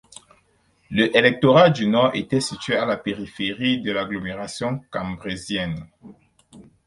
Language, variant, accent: French, Français d'Afrique subsaharienne et des îles africaines, Français du Cameroun